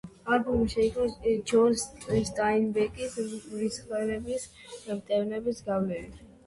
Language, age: Georgian, under 19